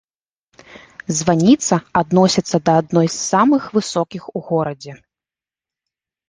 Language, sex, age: Belarusian, female, 19-29